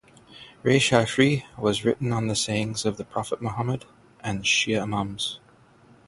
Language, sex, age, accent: English, male, 40-49, United States English; Irish English